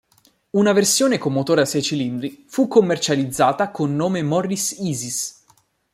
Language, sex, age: Italian, male, 19-29